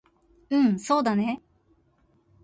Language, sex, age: Japanese, female, 30-39